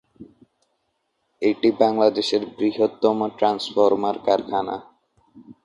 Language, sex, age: Bengali, male, under 19